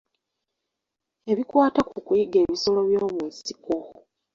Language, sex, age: Ganda, female, 19-29